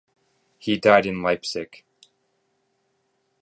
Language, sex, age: English, male, 30-39